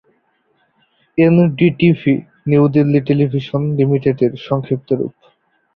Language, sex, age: Bengali, male, under 19